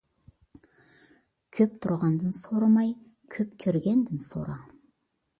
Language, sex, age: Uyghur, female, under 19